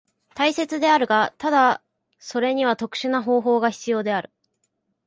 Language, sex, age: Japanese, male, 19-29